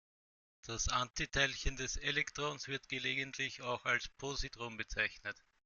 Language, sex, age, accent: German, male, 30-39, Österreichisches Deutsch